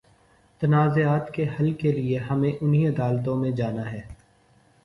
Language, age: Urdu, 19-29